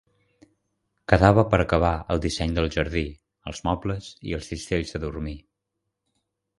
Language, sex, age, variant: Catalan, male, under 19, Central